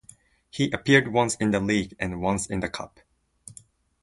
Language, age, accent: English, 19-29, United States English